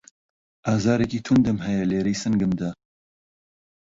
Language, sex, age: Central Kurdish, male, 19-29